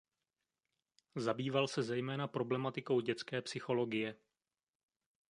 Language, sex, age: Czech, male, 30-39